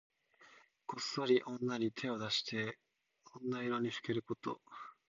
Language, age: Japanese, 19-29